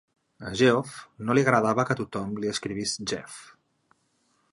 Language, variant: Catalan, Central